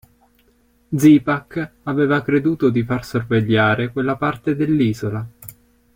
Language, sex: Italian, male